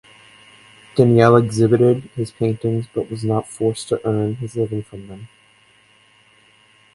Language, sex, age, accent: English, male, 19-29, United States English